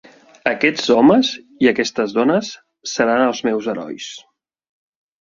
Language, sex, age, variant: Catalan, male, 50-59, Central